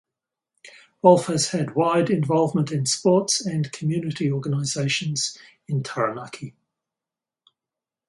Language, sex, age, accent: English, male, 60-69, Australian English